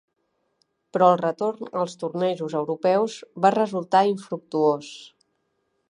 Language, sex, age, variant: Catalan, female, 50-59, Central